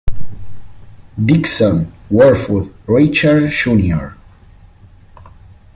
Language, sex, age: Spanish, male, 19-29